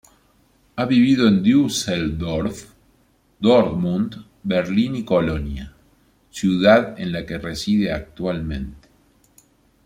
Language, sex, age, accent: Spanish, male, 50-59, Rioplatense: Argentina, Uruguay, este de Bolivia, Paraguay